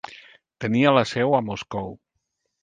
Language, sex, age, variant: Catalan, male, 50-59, Central